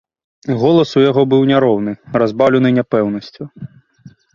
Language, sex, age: Belarusian, male, 19-29